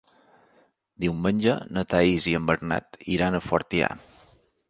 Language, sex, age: Catalan, male, 40-49